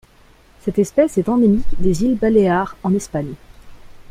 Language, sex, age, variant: French, female, 19-29, Français de métropole